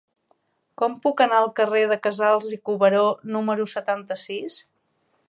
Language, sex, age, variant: Catalan, female, 40-49, Central